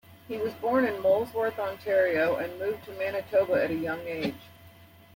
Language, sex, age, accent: English, female, 40-49, United States English